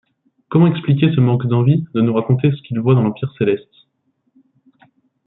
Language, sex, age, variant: French, male, 19-29, Français de métropole